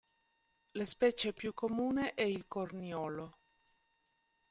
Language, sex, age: Italian, female, 40-49